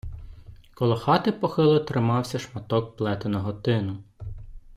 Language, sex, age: Ukrainian, male, 19-29